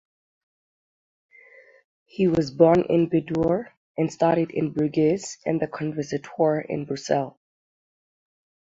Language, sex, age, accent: English, female, 19-29, United States English; England English